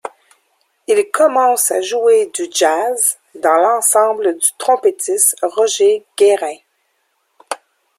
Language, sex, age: French, female, 50-59